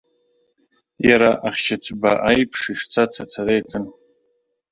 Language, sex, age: Abkhazian, male, 30-39